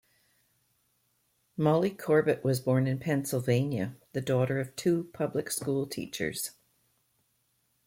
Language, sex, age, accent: English, female, 60-69, Canadian English